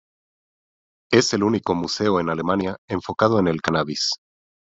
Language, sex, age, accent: Spanish, male, 30-39, México